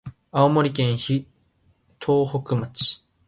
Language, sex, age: Japanese, male, 19-29